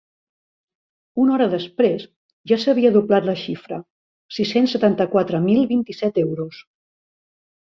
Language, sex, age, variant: Catalan, female, 60-69, Central